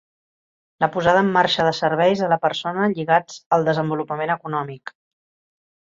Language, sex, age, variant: Catalan, female, 50-59, Central